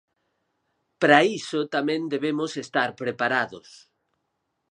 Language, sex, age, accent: Galician, male, 50-59, Oriental (común en zona oriental)